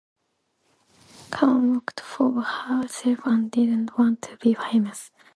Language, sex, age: English, female, 19-29